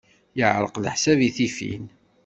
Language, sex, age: Kabyle, male, 50-59